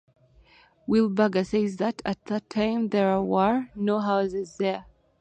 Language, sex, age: English, female, 30-39